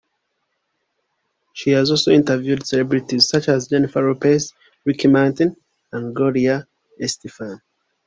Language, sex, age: English, male, 19-29